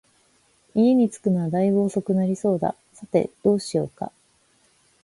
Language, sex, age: Japanese, female, 19-29